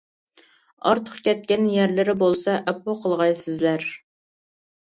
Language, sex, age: Uyghur, female, 19-29